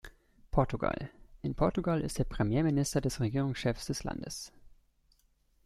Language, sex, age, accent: German, male, 19-29, Deutschland Deutsch